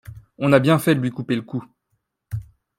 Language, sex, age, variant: French, male, 19-29, Français de métropole